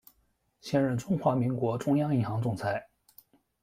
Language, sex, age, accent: Chinese, male, 19-29, 出生地：江苏省